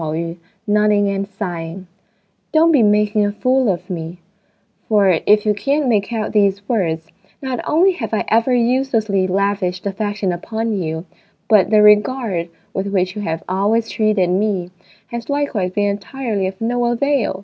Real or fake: real